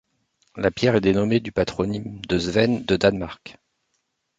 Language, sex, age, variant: French, male, 40-49, Français de métropole